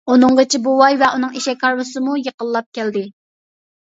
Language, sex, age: Uyghur, female, 19-29